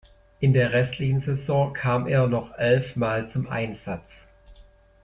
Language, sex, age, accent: German, male, 30-39, Deutschland Deutsch